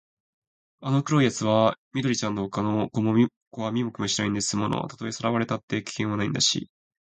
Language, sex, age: Japanese, male, 19-29